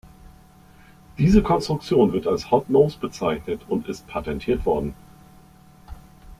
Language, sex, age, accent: German, male, 50-59, Deutschland Deutsch